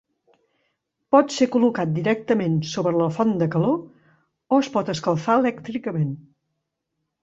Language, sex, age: Catalan, female, 50-59